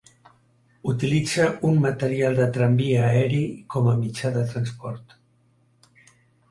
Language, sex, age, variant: Catalan, male, 70-79, Central